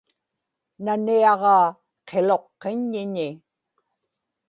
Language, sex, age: Inupiaq, female, 80-89